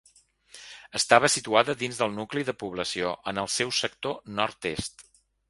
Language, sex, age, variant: Catalan, male, 50-59, Central